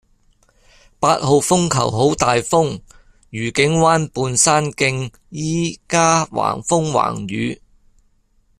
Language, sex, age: Cantonese, male, 50-59